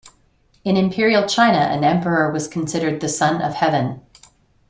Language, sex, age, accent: English, female, 40-49, United States English